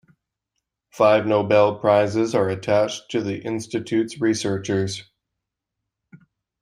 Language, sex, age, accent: English, male, 19-29, United States English